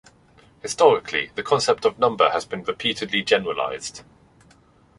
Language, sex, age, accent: English, male, 30-39, England English